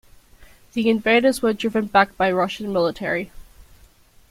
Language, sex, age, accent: English, female, 19-29, Australian English